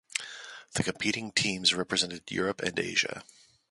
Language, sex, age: English, male, 40-49